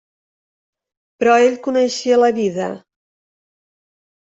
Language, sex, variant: Catalan, female, Central